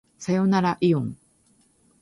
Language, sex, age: Japanese, female, 50-59